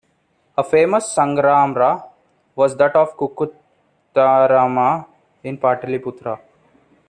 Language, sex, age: English, male, under 19